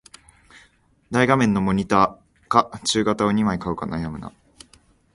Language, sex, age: Japanese, male, 19-29